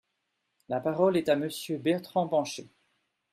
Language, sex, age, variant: French, male, 40-49, Français de métropole